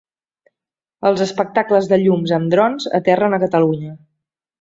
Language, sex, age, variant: Catalan, female, 40-49, Central